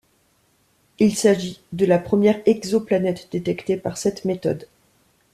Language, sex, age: French, female, 40-49